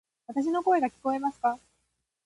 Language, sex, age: Japanese, female, 19-29